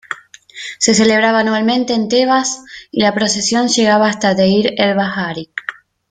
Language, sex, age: Spanish, female, 19-29